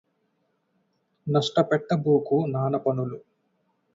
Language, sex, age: Telugu, male, 19-29